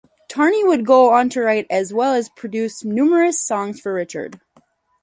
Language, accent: English, United States English